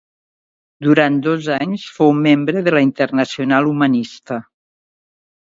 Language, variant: Catalan, Septentrional